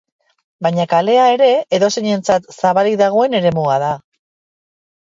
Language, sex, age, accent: Basque, female, 40-49, Erdialdekoa edo Nafarra (Gipuzkoa, Nafarroa)